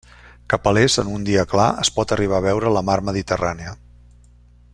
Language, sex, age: Catalan, male, 60-69